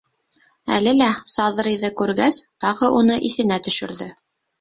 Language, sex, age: Bashkir, female, 30-39